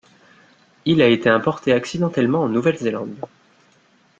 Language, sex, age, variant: French, male, 30-39, Français de métropole